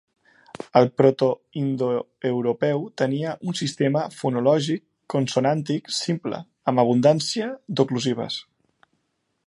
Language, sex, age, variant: Catalan, male, 30-39, Central